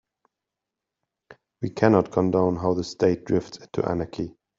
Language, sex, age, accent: English, male, 30-39, United States English